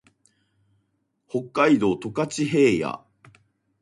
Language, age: Japanese, 30-39